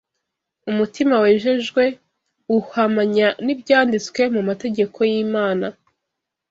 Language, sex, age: Kinyarwanda, female, 19-29